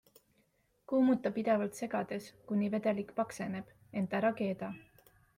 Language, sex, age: Estonian, female, 19-29